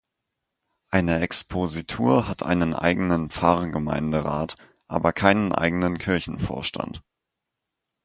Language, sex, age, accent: German, male, 19-29, Deutschland Deutsch